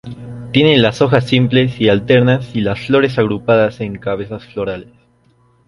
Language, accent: Spanish, Andino-Pacífico: Colombia, Perú, Ecuador, oeste de Bolivia y Venezuela andina